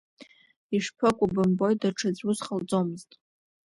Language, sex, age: Abkhazian, female, under 19